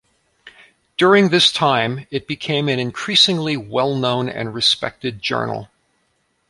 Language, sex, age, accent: English, male, 50-59, United States English